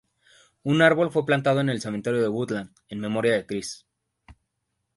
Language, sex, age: Spanish, male, 30-39